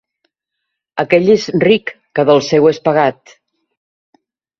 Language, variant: Catalan, Central